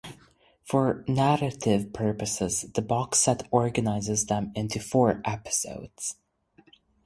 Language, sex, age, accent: English, male, 19-29, United States English